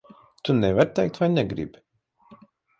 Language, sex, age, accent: Latvian, male, 30-39, Rigas